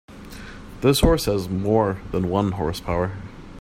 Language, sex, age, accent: English, male, 30-39, United States English